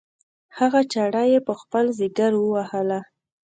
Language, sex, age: Pashto, female, 19-29